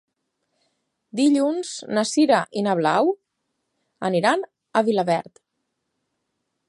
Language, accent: Catalan, valencià